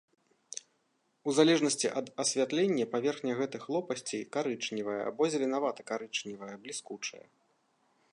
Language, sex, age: Belarusian, male, 40-49